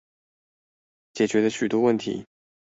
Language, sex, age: Chinese, male, 19-29